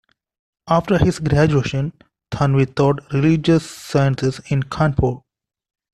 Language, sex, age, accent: English, female, 19-29, India and South Asia (India, Pakistan, Sri Lanka)